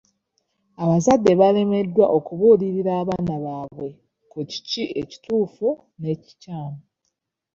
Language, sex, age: Ganda, female, 19-29